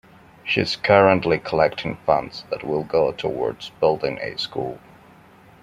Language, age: English, 19-29